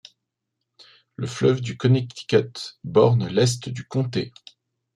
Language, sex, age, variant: French, male, 30-39, Français de métropole